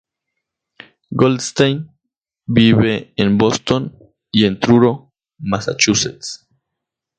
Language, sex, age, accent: Spanish, male, 19-29, México